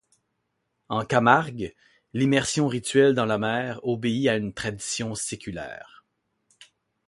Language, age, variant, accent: French, 40-49, Français d'Amérique du Nord, Français du Canada